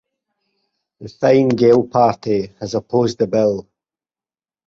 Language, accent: English, Scottish English